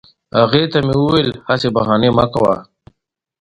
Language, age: Pashto, 30-39